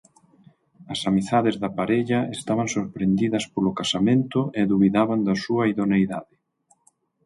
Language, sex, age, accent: Galician, male, 30-39, Normativo (estándar)